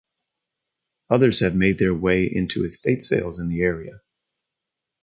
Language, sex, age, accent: English, male, 40-49, United States English